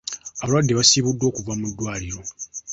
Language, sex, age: Ganda, male, 19-29